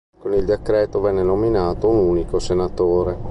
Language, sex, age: Italian, male, 50-59